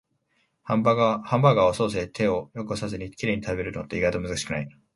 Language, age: Japanese, 19-29